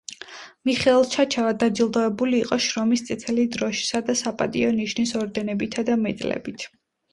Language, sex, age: Georgian, female, 19-29